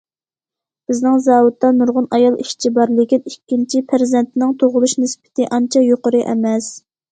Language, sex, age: Uyghur, female, 19-29